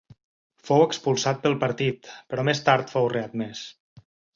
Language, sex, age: Catalan, male, 30-39